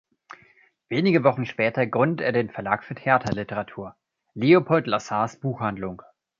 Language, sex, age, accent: German, male, 30-39, Deutschland Deutsch